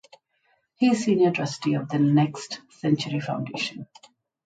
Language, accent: English, India and South Asia (India, Pakistan, Sri Lanka)